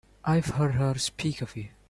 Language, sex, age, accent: English, male, under 19, Singaporean English